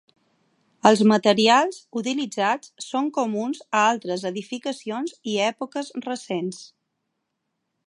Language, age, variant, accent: Catalan, 30-39, Balear, balear; Palma